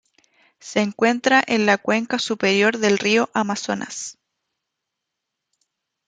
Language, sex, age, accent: Spanish, female, 30-39, Chileno: Chile, Cuyo